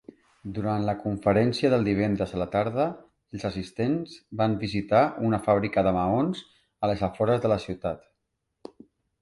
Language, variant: Catalan, Central